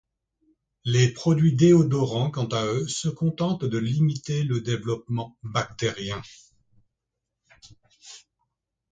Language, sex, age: French, male, 60-69